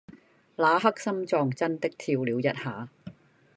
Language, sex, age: Cantonese, female, 60-69